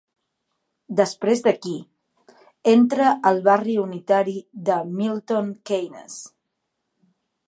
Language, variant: Catalan, Septentrional